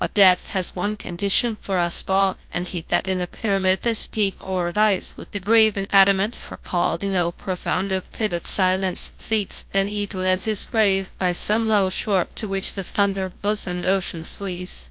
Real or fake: fake